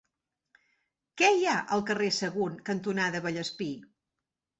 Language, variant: Catalan, Central